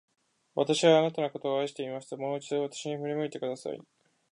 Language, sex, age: Japanese, male, 19-29